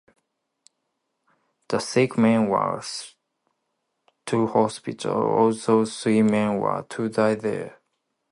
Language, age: English, 19-29